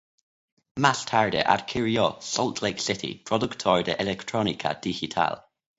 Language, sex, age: Spanish, male, under 19